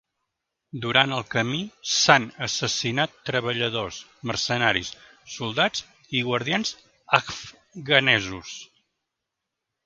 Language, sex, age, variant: Catalan, male, 50-59, Central